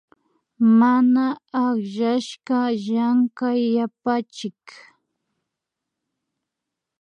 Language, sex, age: Imbabura Highland Quichua, female, under 19